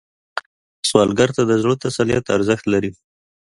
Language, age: Pashto, 30-39